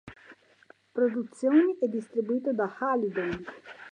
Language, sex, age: Italian, female, 60-69